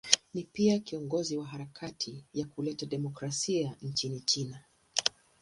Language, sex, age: Swahili, female, 60-69